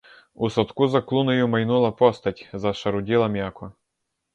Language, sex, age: Ukrainian, male, 19-29